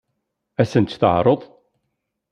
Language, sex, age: Kabyle, male, 40-49